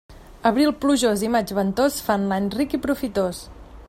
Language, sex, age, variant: Catalan, female, 30-39, Central